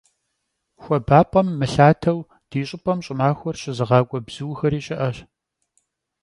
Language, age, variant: Kabardian, 40-49, Адыгэбзэ (Къэбэрдей, Кирил, псоми зэдай)